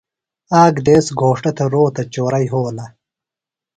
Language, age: Phalura, under 19